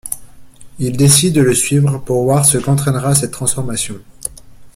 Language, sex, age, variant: French, male, 19-29, Français de métropole